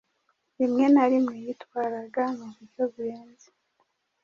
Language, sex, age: Kinyarwanda, female, 30-39